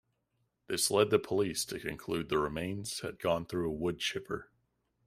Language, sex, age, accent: English, male, 19-29, United States English